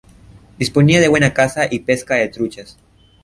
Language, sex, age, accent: Spanish, male, under 19, Andino-Pacífico: Colombia, Perú, Ecuador, oeste de Bolivia y Venezuela andina